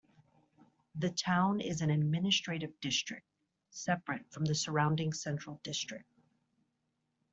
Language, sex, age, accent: English, female, 40-49, United States English